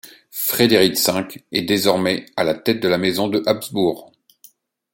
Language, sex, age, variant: French, male, 40-49, Français de métropole